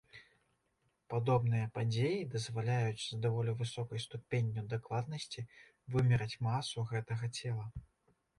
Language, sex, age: Belarusian, male, 30-39